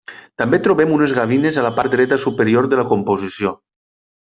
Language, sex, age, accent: Catalan, male, 30-39, valencià